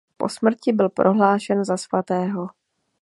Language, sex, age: Czech, female, 19-29